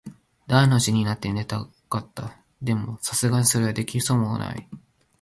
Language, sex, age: Japanese, male, 19-29